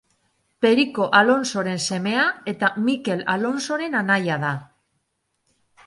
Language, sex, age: Basque, female, 50-59